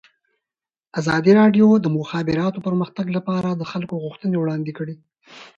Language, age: Pashto, 19-29